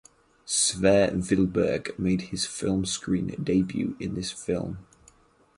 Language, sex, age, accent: English, male, under 19, England English